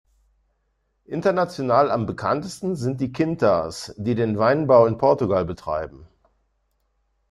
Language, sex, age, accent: German, male, 50-59, Deutschland Deutsch